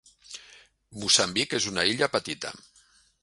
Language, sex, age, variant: Catalan, male, 50-59, Central